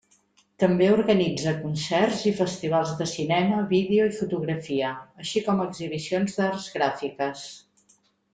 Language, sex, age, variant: Catalan, female, 50-59, Central